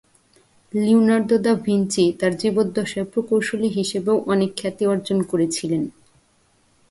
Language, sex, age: Bengali, female, 30-39